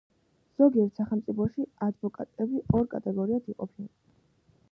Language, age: Georgian, under 19